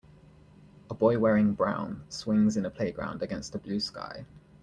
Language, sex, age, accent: English, male, 19-29, England English